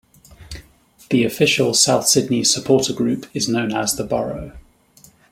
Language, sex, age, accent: English, male, 30-39, England English